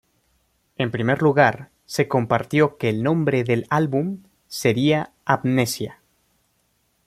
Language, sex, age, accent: Spanish, male, 19-29, México